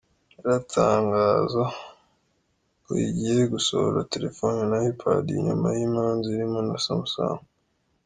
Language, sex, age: Kinyarwanda, male, under 19